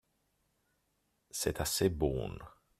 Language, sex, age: French, male, 30-39